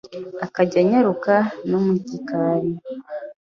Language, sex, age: Kinyarwanda, female, 19-29